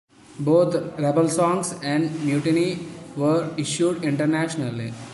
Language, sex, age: English, male, 19-29